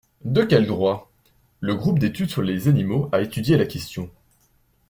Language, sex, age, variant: French, male, 19-29, Français de métropole